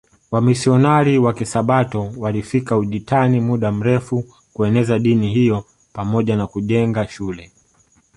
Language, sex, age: Swahili, male, 19-29